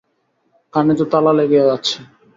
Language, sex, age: Bengali, male, 19-29